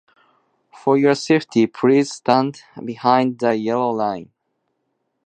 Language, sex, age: Japanese, male, 19-29